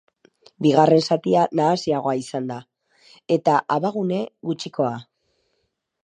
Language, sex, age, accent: Basque, female, 30-39, Mendebalekoa (Araba, Bizkaia, Gipuzkoako mendebaleko herri batzuk)